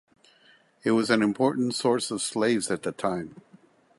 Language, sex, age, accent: English, male, 60-69, United States English